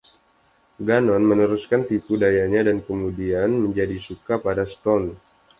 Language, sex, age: Indonesian, male, 19-29